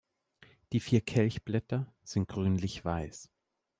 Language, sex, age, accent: German, male, 30-39, Deutschland Deutsch